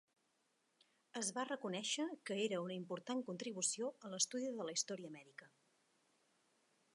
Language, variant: Catalan, Septentrional